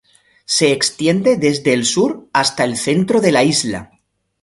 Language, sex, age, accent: Spanish, male, 50-59, España: Sur peninsular (Andalucia, Extremadura, Murcia)